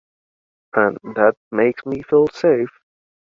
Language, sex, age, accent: English, male, 19-29, United States English